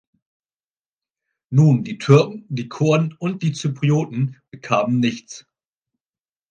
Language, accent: German, Deutschland Deutsch